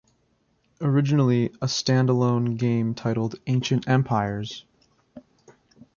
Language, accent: English, United States English